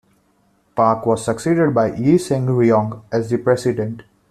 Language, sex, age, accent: English, male, 19-29, India and South Asia (India, Pakistan, Sri Lanka)